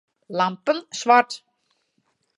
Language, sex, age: Western Frisian, female, 40-49